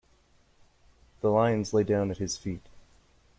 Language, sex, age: English, male, 30-39